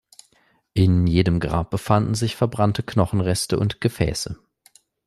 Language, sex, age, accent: German, male, 19-29, Deutschland Deutsch